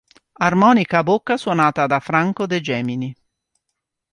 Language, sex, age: Italian, female, 50-59